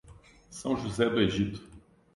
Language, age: Portuguese, 40-49